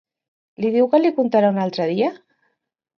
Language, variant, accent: Catalan, Central, central